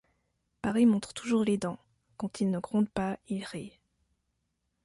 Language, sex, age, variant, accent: French, female, 19-29, Français d'Europe, Français de Suisse